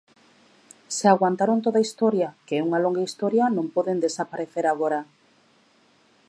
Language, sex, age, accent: Galician, female, 40-49, Atlántico (seseo e gheada)